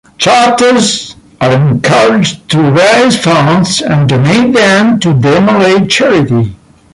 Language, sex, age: English, male, 60-69